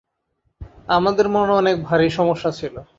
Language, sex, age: Bengali, male, 30-39